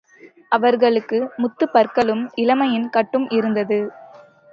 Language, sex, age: Tamil, female, 19-29